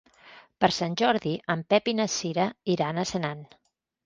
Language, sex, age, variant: Catalan, female, 50-59, Central